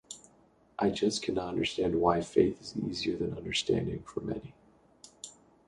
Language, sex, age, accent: English, male, 19-29, United States English